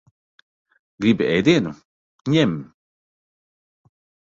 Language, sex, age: Latvian, male, 30-39